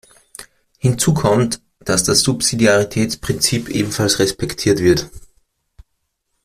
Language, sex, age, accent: German, male, 30-39, Österreichisches Deutsch